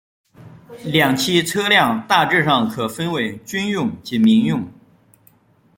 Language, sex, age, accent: Chinese, male, 30-39, 出生地：河南省